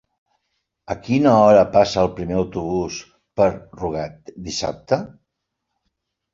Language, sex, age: Catalan, male, 60-69